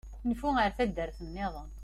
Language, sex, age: Kabyle, female, 40-49